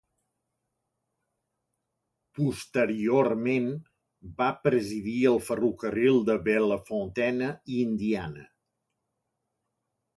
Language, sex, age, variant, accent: Catalan, male, 60-69, Central, central